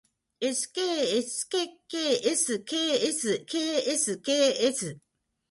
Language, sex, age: Japanese, female, 50-59